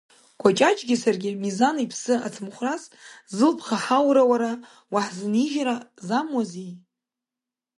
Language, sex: Abkhazian, female